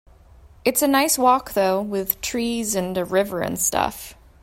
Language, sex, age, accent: English, female, 30-39, United States English